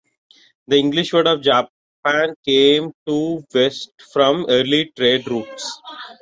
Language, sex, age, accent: English, male, 30-39, Southern African (South Africa, Zimbabwe, Namibia)